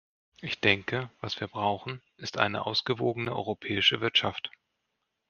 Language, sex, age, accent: German, male, 40-49, Deutschland Deutsch